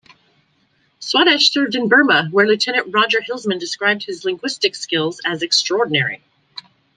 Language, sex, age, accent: English, female, 50-59, United States English